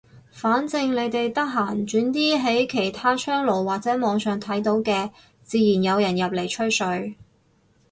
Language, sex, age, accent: Cantonese, female, 30-39, 广州音